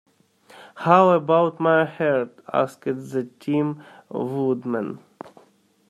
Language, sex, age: English, male, 19-29